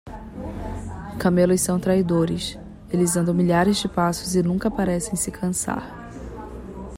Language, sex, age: Portuguese, female, 30-39